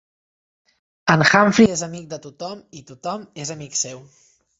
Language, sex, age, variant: Catalan, male, 19-29, Central